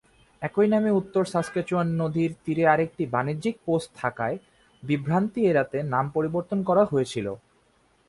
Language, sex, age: Bengali, male, 19-29